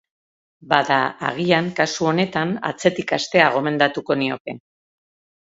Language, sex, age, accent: Basque, female, 50-59, Erdialdekoa edo Nafarra (Gipuzkoa, Nafarroa)